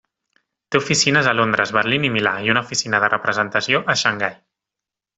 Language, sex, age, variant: Catalan, male, 30-39, Central